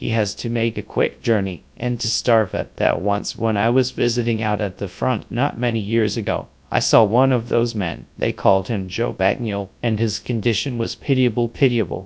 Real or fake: fake